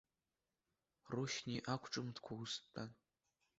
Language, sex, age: Abkhazian, male, under 19